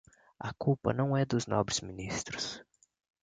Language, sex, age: Portuguese, male, 19-29